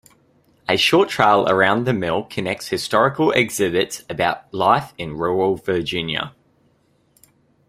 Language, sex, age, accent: English, male, 19-29, Australian English